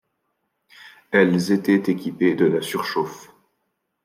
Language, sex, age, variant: French, male, 19-29, Français de métropole